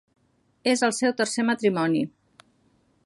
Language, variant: Catalan, Central